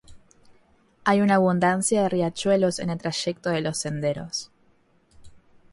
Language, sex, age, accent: Spanish, female, 19-29, Rioplatense: Argentina, Uruguay, este de Bolivia, Paraguay